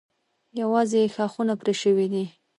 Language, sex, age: Pashto, female, 19-29